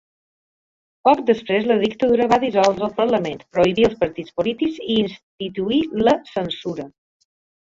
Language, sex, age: Catalan, female, 40-49